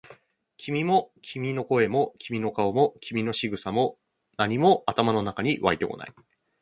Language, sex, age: Japanese, male, 30-39